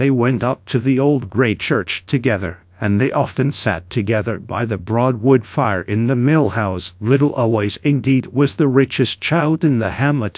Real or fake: fake